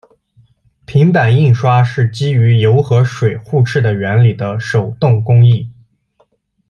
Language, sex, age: Chinese, male, 19-29